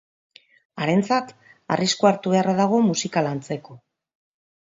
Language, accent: Basque, Mendebalekoa (Araba, Bizkaia, Gipuzkoako mendebaleko herri batzuk)